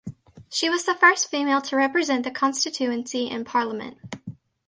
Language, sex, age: English, female, under 19